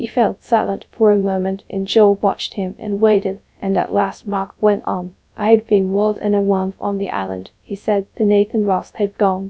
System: TTS, GradTTS